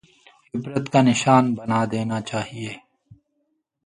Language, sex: Urdu, male